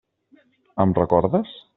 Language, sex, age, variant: Catalan, male, 30-39, Central